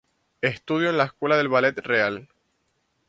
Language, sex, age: Spanish, male, 19-29